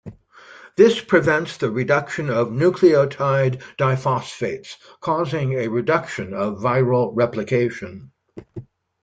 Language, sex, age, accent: English, male, 60-69, United States English